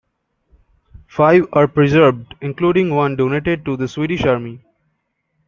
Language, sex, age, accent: English, male, 19-29, India and South Asia (India, Pakistan, Sri Lanka)